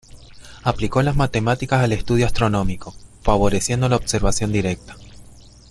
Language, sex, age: Spanish, male, 30-39